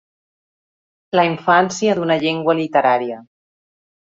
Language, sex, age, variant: Catalan, female, 40-49, Central